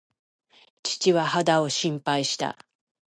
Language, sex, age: Japanese, female, 60-69